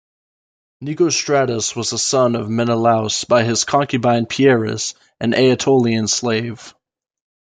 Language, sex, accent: English, male, United States English